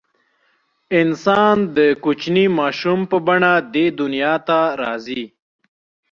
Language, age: Pashto, 19-29